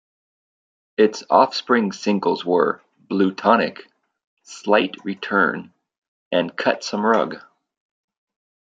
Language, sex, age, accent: English, male, 50-59, United States English